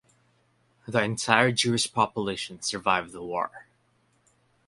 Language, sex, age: English, male, 19-29